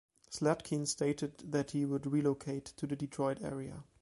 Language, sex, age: English, male, 30-39